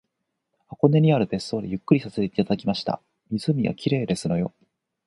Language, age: Japanese, 40-49